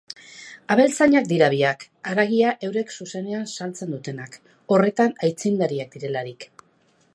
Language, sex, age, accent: Basque, female, 50-59, Mendebalekoa (Araba, Bizkaia, Gipuzkoako mendebaleko herri batzuk)